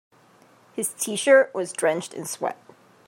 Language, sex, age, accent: English, female, 30-39, United States English